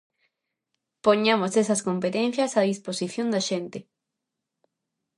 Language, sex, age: Galician, female, 19-29